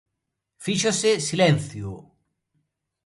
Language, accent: Galician, Neofalante